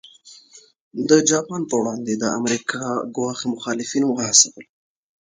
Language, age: Pashto, under 19